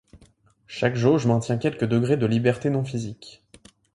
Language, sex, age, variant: French, male, 19-29, Français de métropole